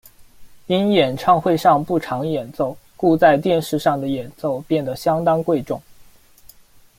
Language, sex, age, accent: Chinese, male, 19-29, 出生地：四川省